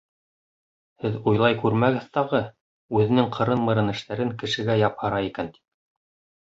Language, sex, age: Bashkir, male, 30-39